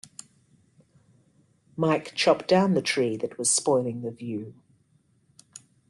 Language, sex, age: English, female, 50-59